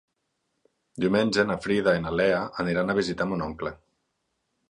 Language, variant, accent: Catalan, Nord-Occidental, Ebrenc